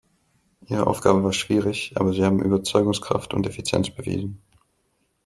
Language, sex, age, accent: German, male, 19-29, Deutschland Deutsch